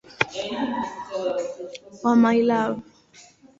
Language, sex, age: Swahili, female, 19-29